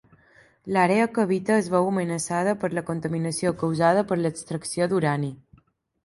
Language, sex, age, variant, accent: Catalan, female, 19-29, Balear, mallorquí